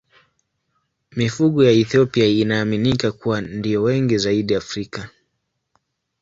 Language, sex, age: Swahili, male, 19-29